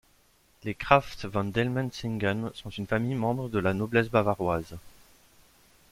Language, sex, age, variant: French, male, 19-29, Français de métropole